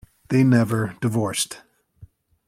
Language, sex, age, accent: English, male, 30-39, United States English